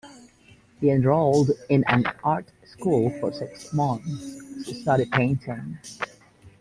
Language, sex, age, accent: English, female, 50-59, United States English